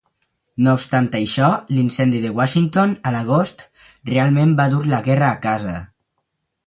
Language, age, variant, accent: Catalan, under 19, Valencià septentrional, valencià